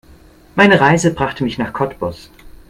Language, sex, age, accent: German, male, 19-29, Deutschland Deutsch